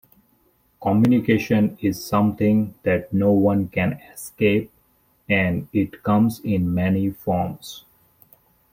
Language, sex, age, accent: English, male, 30-39, India and South Asia (India, Pakistan, Sri Lanka)